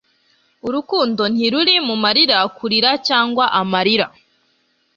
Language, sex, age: Kinyarwanda, female, 19-29